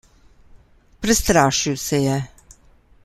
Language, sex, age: Slovenian, female, 60-69